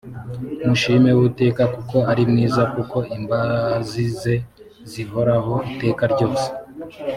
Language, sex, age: Kinyarwanda, male, 19-29